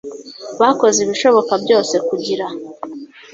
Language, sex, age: Kinyarwanda, female, 30-39